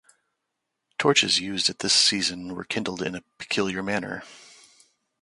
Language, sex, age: English, male, 40-49